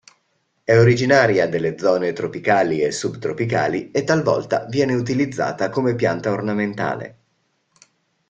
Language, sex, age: Italian, male, 40-49